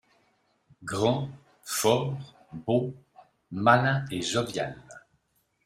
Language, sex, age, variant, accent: French, male, 50-59, Français d'Europe, Français de Suisse